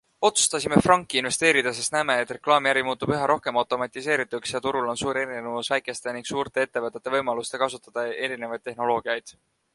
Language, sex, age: Estonian, male, 19-29